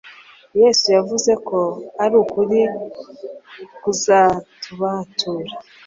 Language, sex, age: Kinyarwanda, female, 30-39